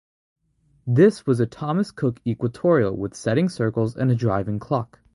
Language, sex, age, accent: English, male, under 19, United States English